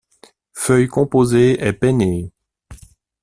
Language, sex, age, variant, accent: French, male, 40-49, Français d'Europe, Français de Suisse